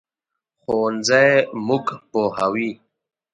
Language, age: Pashto, 19-29